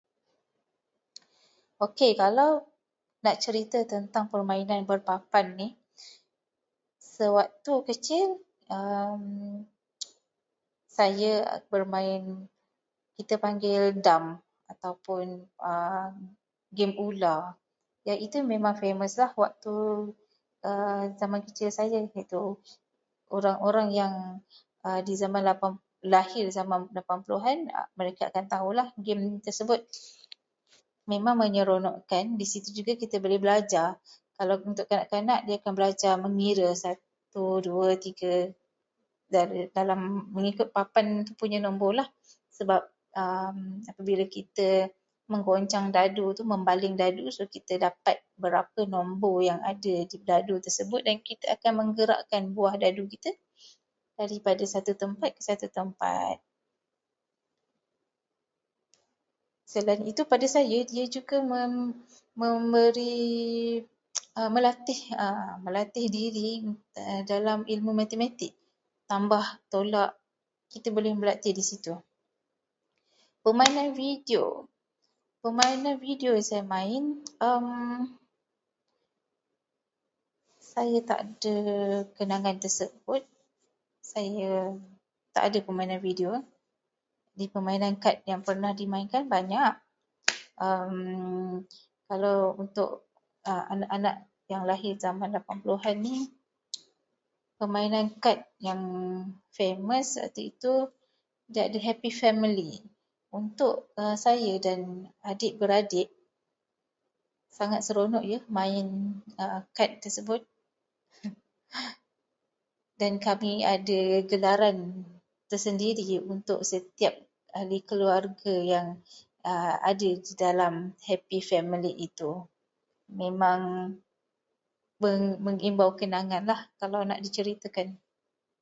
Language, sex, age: Malay, female, 30-39